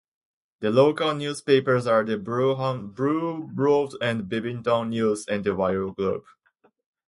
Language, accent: English, United States English